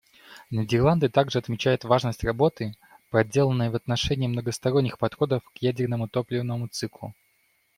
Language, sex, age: Russian, male, 19-29